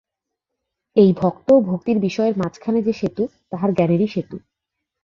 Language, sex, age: Bengali, female, 19-29